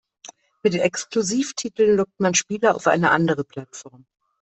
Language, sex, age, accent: German, female, 50-59, Deutschland Deutsch